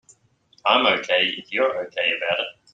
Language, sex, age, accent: English, male, 30-39, Australian English